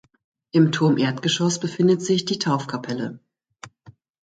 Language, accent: German, Deutschland Deutsch